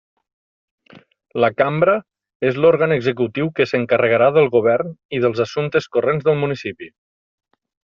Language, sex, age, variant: Catalan, male, 30-39, Nord-Occidental